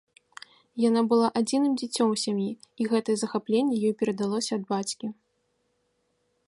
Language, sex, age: Belarusian, female, 19-29